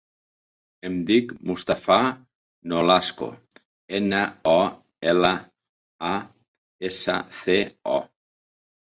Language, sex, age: Catalan, male, 60-69